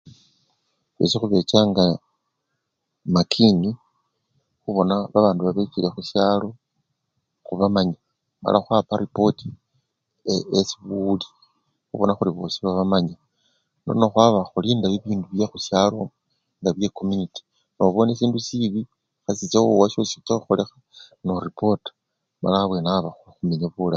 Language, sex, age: Luyia, male, 50-59